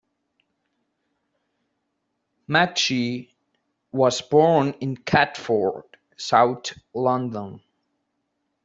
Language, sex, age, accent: English, male, 19-29, United States English